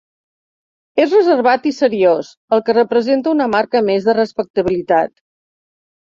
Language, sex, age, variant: Catalan, female, 60-69, Central